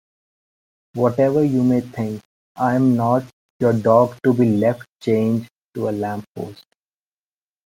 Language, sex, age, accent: English, male, 19-29, India and South Asia (India, Pakistan, Sri Lanka)